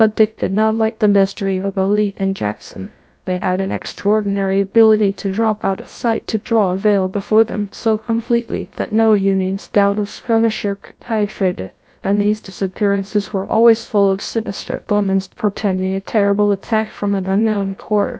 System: TTS, GlowTTS